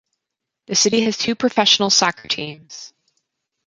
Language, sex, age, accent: English, female, 30-39, United States English